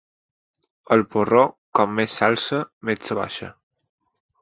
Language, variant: Catalan, Balear